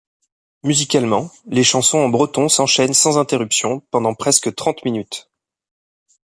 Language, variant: French, Français de métropole